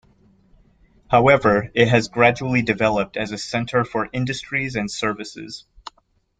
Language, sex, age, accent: English, male, 30-39, United States English